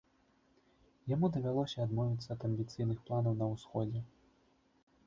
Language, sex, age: Belarusian, male, 19-29